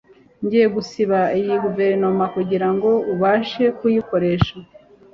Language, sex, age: Kinyarwanda, female, 30-39